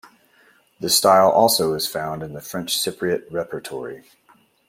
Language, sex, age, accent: English, male, 40-49, United States English